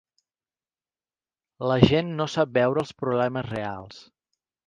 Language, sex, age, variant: Catalan, male, 40-49, Central